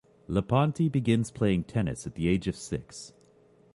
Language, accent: English, Canadian English